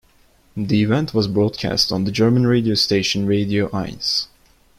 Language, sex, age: English, male, 19-29